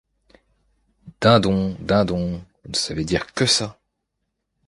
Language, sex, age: French, male, 19-29